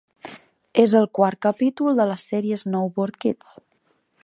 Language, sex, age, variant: Catalan, female, 19-29, Central